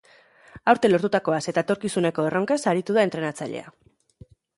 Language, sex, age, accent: Basque, female, 30-39, Erdialdekoa edo Nafarra (Gipuzkoa, Nafarroa)